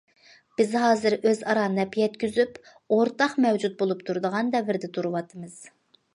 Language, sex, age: Uyghur, female, 19-29